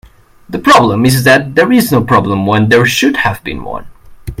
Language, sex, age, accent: English, male, under 19, England English